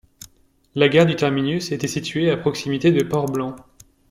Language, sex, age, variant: French, male, 19-29, Français de métropole